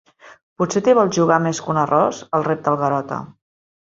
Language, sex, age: Catalan, female, 40-49